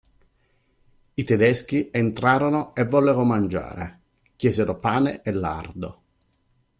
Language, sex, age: Italian, male, 50-59